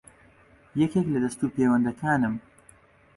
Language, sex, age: Central Kurdish, male, 19-29